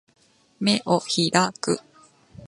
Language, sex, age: Japanese, female, 19-29